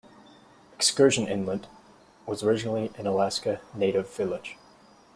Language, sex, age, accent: English, male, 19-29, United States English